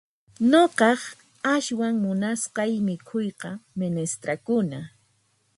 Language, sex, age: Puno Quechua, female, 40-49